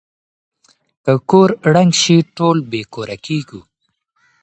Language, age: Pashto, 19-29